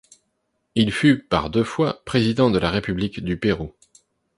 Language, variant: French, Français de métropole